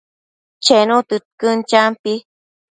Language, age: Matsés, 30-39